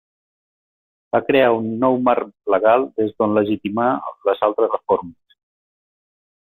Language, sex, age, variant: Catalan, male, 50-59, Central